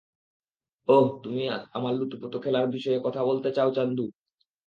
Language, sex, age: Bengali, male, 19-29